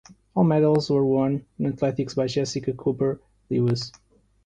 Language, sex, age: English, male, 30-39